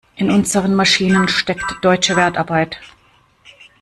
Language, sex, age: German, female, 40-49